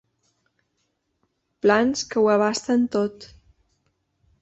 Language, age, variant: Catalan, 30-39, Balear